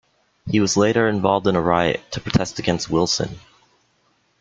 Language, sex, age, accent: English, male, 19-29, United States English